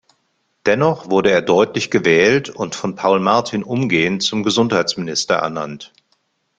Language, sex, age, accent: German, male, 50-59, Deutschland Deutsch